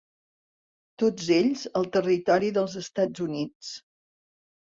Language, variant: Catalan, Central